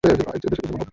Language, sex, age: Bengali, male, 19-29